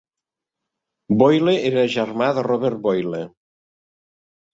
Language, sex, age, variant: Catalan, male, 60-69, Central